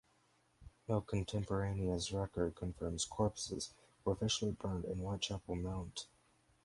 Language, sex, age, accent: English, male, under 19, United States English